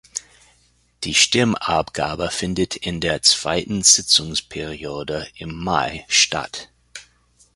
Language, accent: German, Deutschland Deutsch